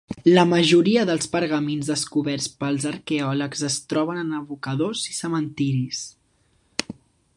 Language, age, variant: Catalan, 19-29, Central